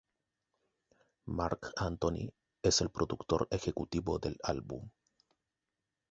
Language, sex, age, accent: Spanish, male, 19-29, Chileno: Chile, Cuyo